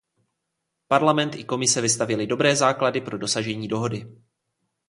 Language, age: Czech, 19-29